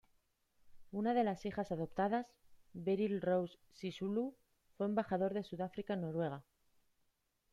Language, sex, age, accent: Spanish, female, 30-39, España: Norte peninsular (Asturias, Castilla y León, Cantabria, País Vasco, Navarra, Aragón, La Rioja, Guadalajara, Cuenca)